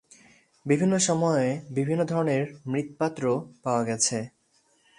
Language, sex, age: Bengali, male, 19-29